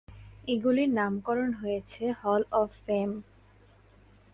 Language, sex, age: Bengali, female, 19-29